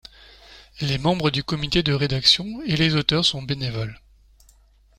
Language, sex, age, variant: French, male, 40-49, Français de métropole